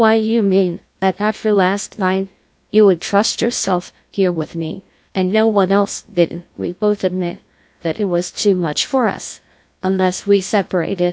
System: TTS, GlowTTS